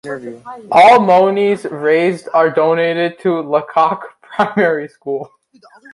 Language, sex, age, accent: English, male, under 19, United States English